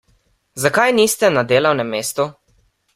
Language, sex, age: Slovenian, male, under 19